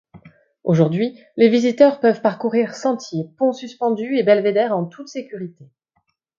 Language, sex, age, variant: French, female, 30-39, Français de métropole